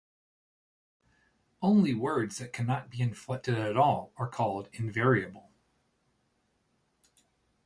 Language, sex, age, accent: English, male, 40-49, United States English